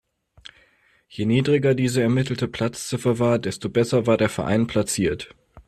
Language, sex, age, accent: German, male, 19-29, Deutschland Deutsch